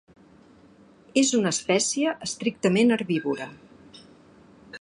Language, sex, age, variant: Catalan, female, 50-59, Central